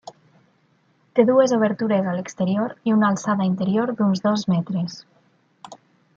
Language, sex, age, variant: Catalan, female, 30-39, Nord-Occidental